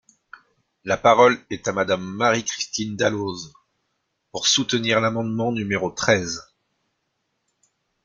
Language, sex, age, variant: French, male, 40-49, Français de métropole